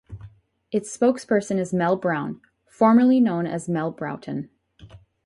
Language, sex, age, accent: English, female, 19-29, United States English